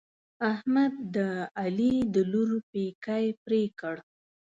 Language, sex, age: Pashto, female, 30-39